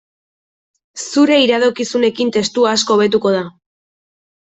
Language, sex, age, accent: Basque, female, 19-29, Mendebalekoa (Araba, Bizkaia, Gipuzkoako mendebaleko herri batzuk)